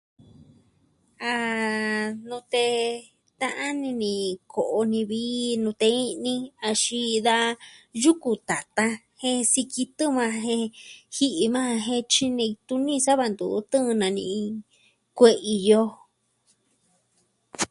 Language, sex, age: Southwestern Tlaxiaco Mixtec, female, 19-29